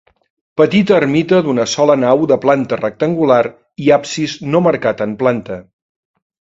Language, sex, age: Catalan, male, 50-59